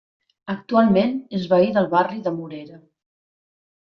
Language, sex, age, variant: Catalan, female, 40-49, Central